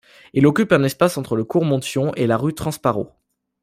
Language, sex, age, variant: French, male, under 19, Français de métropole